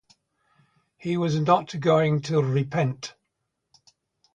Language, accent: English, British English